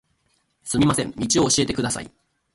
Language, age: Japanese, 19-29